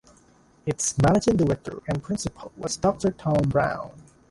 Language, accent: English, Filipino